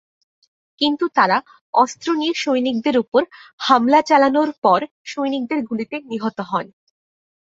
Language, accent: Bengali, প্রমিত বাংলা